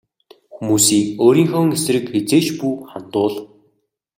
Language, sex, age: Mongolian, male, 19-29